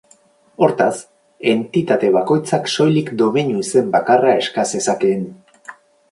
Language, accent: Basque, Mendebalekoa (Araba, Bizkaia, Gipuzkoako mendebaleko herri batzuk)